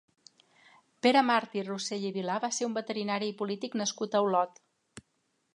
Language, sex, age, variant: Catalan, female, 50-59, Central